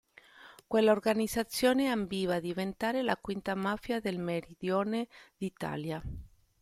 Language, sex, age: Italian, female, 40-49